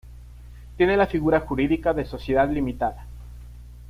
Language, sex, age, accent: Spanish, male, under 19, Andino-Pacífico: Colombia, Perú, Ecuador, oeste de Bolivia y Venezuela andina